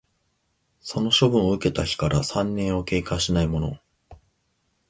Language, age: Japanese, 19-29